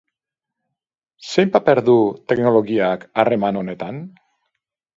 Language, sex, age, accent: Basque, male, 40-49, Mendebalekoa (Araba, Bizkaia, Gipuzkoako mendebaleko herri batzuk)